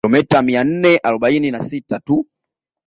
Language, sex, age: Swahili, male, 19-29